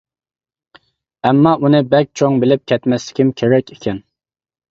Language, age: Uyghur, 19-29